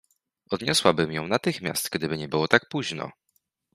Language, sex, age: Polish, male, 19-29